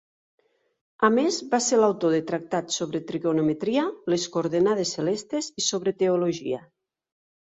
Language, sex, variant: Catalan, female, Nord-Occidental